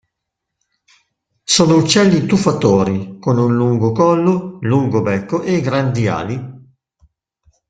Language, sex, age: Italian, male, 40-49